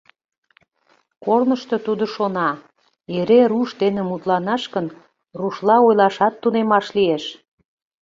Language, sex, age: Mari, female, 40-49